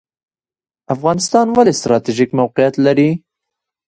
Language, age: Pashto, 19-29